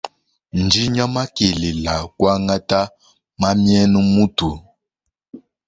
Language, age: Luba-Lulua, 19-29